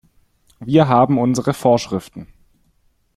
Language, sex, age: German, male, 19-29